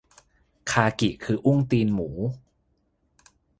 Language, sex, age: Thai, male, 30-39